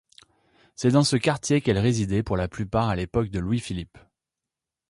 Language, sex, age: French, male, 30-39